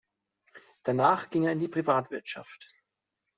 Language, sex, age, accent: German, male, 30-39, Deutschland Deutsch